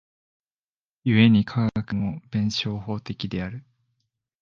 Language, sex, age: Japanese, male, 19-29